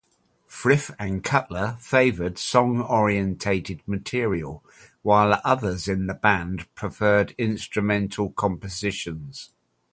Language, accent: English, England English